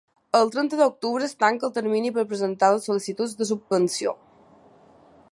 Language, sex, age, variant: Catalan, female, under 19, Balear